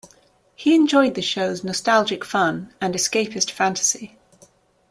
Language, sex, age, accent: English, female, 30-39, England English